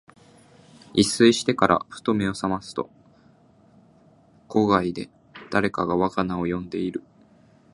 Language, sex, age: Japanese, male, 19-29